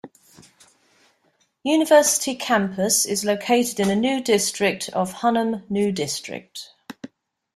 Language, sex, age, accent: English, female, 50-59, England English